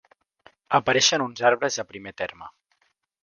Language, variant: Catalan, Central